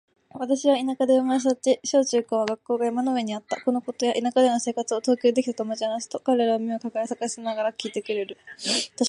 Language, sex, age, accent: Japanese, female, 19-29, 東京